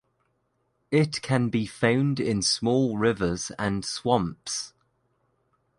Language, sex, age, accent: English, male, 19-29, England English